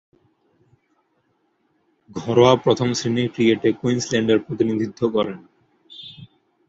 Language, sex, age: Bengali, male, 19-29